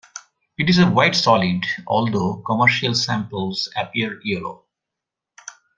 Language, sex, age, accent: English, male, 50-59, India and South Asia (India, Pakistan, Sri Lanka)